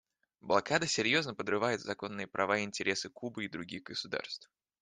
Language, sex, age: Russian, male, 19-29